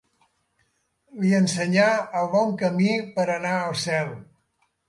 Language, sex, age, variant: Catalan, male, 70-79, Central